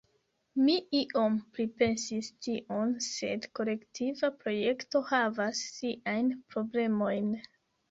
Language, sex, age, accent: Esperanto, female, 19-29, Internacia